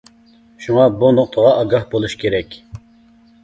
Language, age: Uyghur, 19-29